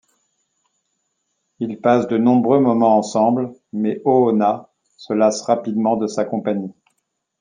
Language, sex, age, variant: French, male, 50-59, Français de métropole